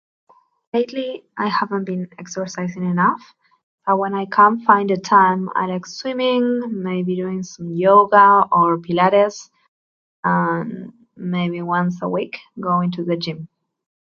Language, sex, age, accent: English, female, 19-29, England English